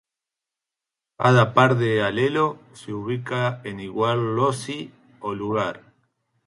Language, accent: Spanish, Rioplatense: Argentina, Uruguay, este de Bolivia, Paraguay